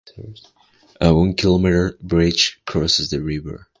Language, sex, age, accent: English, male, under 19, United States English